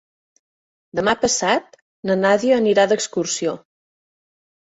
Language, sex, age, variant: Catalan, female, 30-39, Central